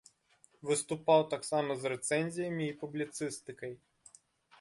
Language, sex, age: Belarusian, male, 19-29